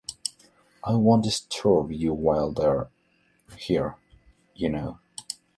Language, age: English, 19-29